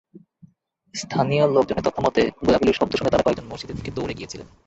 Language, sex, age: Bengali, male, 19-29